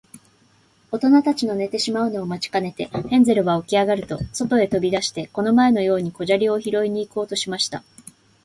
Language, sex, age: Japanese, female, 40-49